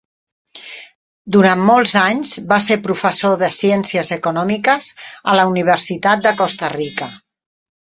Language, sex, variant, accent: Catalan, female, Central, Barceloní